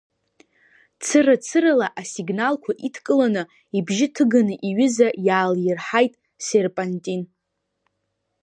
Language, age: Abkhazian, under 19